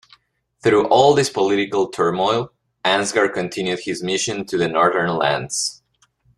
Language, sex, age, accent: English, male, 19-29, United States English